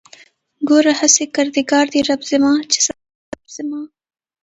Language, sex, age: Pashto, female, 19-29